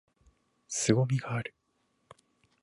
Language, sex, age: Japanese, male, 19-29